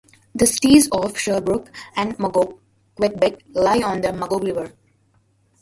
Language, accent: English, India and South Asia (India, Pakistan, Sri Lanka)